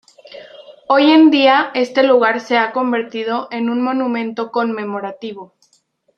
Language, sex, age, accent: Spanish, female, 19-29, México